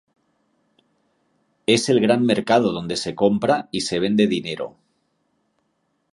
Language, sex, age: Spanish, male, 40-49